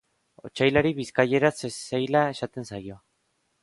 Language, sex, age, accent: Basque, male, 19-29, Erdialdekoa edo Nafarra (Gipuzkoa, Nafarroa)